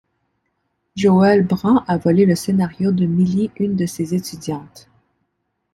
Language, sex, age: French, female, 30-39